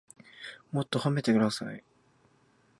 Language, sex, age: Japanese, male, 19-29